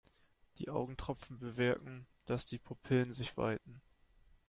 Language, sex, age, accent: German, male, 19-29, Deutschland Deutsch